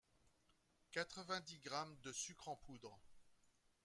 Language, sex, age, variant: French, male, 50-59, Français de métropole